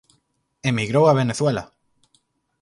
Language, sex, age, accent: Galician, male, 30-39, Central (gheada)